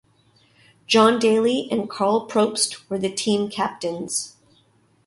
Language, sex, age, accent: English, female, 50-59, Canadian English